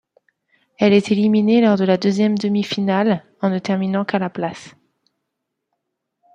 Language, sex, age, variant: French, female, 30-39, Français de métropole